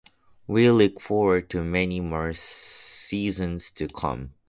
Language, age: English, 19-29